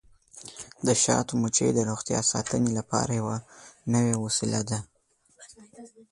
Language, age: Pashto, under 19